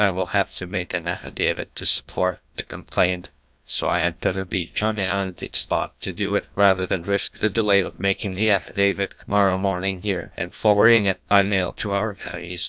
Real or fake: fake